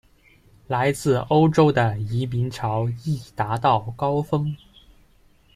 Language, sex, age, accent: Chinese, male, 19-29, 出生地：广东省